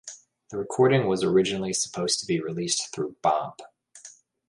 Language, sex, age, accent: English, male, 30-39, United States English